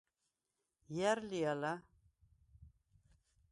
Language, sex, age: Svan, female, 70-79